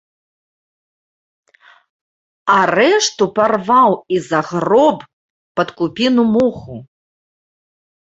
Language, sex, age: Belarusian, female, 40-49